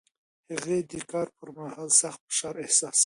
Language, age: Pashto, 30-39